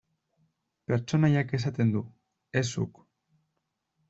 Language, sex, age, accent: Basque, male, 19-29, Mendebalekoa (Araba, Bizkaia, Gipuzkoako mendebaleko herri batzuk)